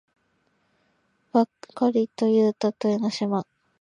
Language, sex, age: Japanese, female, 19-29